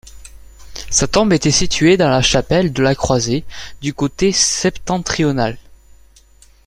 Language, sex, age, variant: French, male, 19-29, Français de métropole